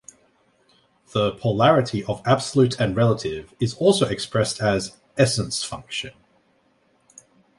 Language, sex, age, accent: English, male, 30-39, Australian English